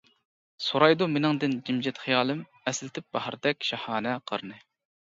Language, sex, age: Uyghur, female, 40-49